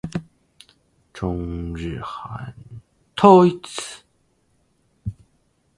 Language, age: Chinese, 19-29